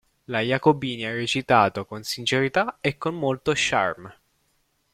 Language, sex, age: Italian, male, 19-29